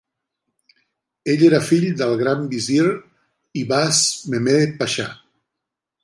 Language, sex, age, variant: Catalan, male, 60-69, Central